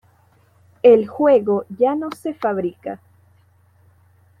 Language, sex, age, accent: Spanish, female, 19-29, Caribe: Cuba, Venezuela, Puerto Rico, República Dominicana, Panamá, Colombia caribeña, México caribeño, Costa del golfo de México